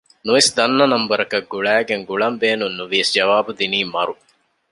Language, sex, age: Divehi, male, 19-29